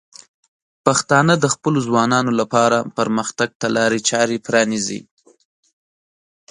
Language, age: Pashto, 19-29